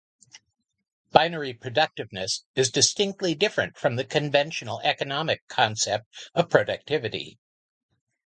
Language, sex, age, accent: English, male, 60-69, United States English